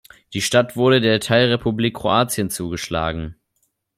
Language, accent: German, Deutschland Deutsch